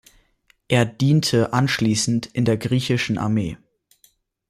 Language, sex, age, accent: German, male, 19-29, Deutschland Deutsch